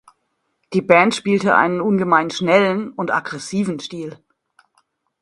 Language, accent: German, Deutschland Deutsch